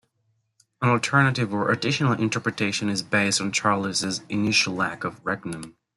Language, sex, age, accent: English, male, 30-39, United States English